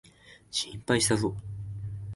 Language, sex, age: Japanese, male, 19-29